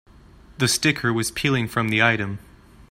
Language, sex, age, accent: English, male, 19-29, Canadian English